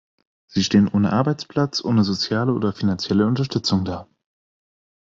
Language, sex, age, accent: German, male, 19-29, Deutschland Deutsch